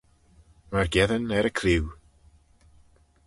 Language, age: Manx, 40-49